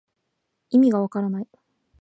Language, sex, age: Japanese, female, 19-29